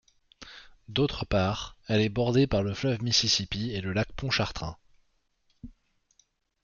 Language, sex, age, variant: French, male, 19-29, Français de métropole